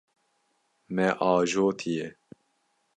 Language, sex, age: Kurdish, male, 19-29